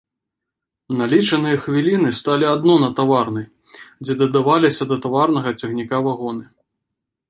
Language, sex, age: Belarusian, male, 30-39